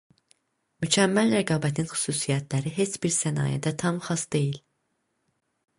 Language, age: Azerbaijani, under 19